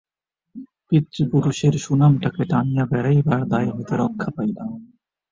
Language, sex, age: Bengali, male, 30-39